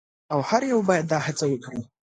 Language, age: Pashto, under 19